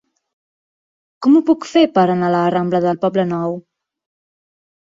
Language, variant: Catalan, Central